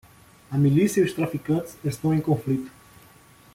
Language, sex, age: Portuguese, male, 40-49